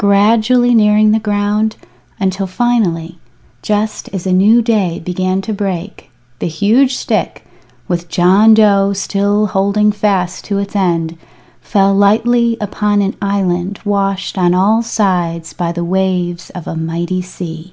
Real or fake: real